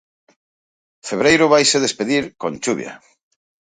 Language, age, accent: Galician, 40-49, Central (gheada)